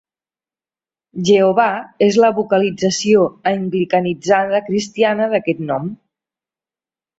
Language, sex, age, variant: Catalan, female, 40-49, Central